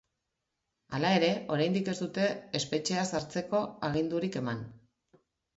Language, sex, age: Basque, female, 40-49